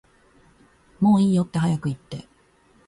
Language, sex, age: Japanese, female, 19-29